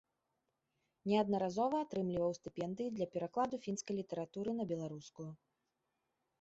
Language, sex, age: Belarusian, female, 19-29